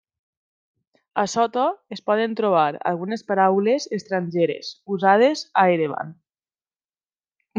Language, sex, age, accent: Catalan, female, 19-29, valencià